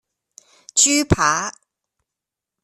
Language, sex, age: Cantonese, female, 40-49